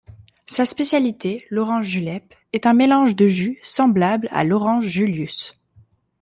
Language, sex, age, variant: French, female, 19-29, Français de métropole